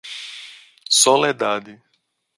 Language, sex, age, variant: Portuguese, male, 30-39, Portuguese (Brasil)